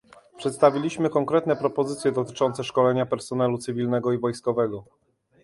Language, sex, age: Polish, male, 40-49